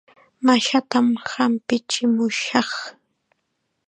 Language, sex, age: Chiquián Ancash Quechua, female, 19-29